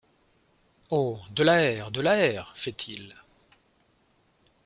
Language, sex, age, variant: French, male, 40-49, Français de métropole